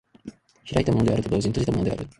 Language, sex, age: Japanese, male, 19-29